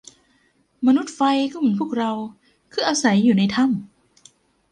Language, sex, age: Thai, female, 19-29